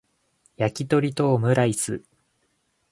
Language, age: Japanese, 19-29